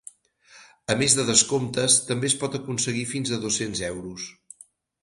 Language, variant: Catalan, Central